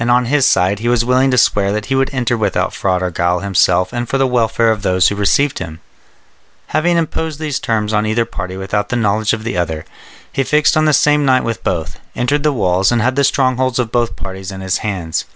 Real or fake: real